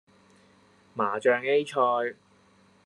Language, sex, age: Cantonese, male, 19-29